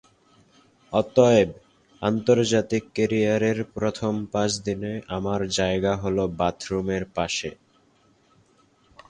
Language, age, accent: Bengali, under 19, শুদ্ধ বাংলা